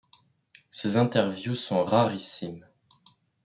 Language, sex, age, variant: French, male, under 19, Français de métropole